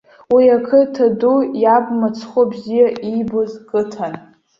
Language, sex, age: Abkhazian, female, under 19